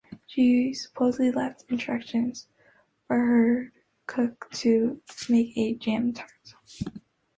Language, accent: English, United States English